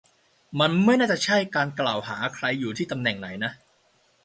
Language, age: Thai, under 19